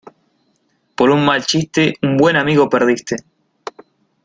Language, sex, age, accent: Spanish, male, 19-29, Rioplatense: Argentina, Uruguay, este de Bolivia, Paraguay